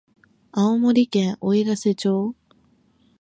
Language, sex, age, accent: Japanese, female, 19-29, 標準語